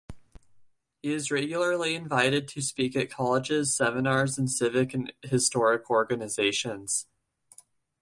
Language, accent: English, United States English